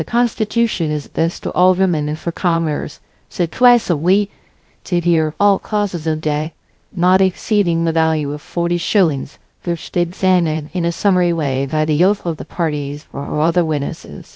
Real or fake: fake